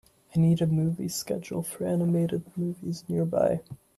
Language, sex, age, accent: English, male, 19-29, United States English